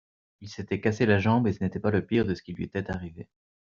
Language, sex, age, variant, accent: French, male, 30-39, Français d'Europe, Français de Belgique